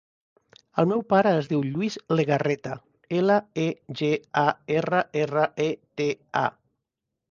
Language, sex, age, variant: Catalan, male, 50-59, Central